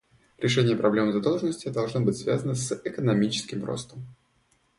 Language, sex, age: Russian, male, 19-29